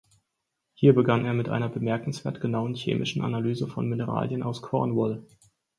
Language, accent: German, Deutschland Deutsch